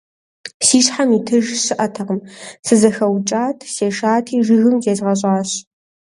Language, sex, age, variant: Kabardian, female, under 19, Адыгэбзэ (Къэбэрдей, Кирил, псоми зэдай)